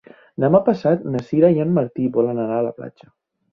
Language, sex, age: Catalan, male, 19-29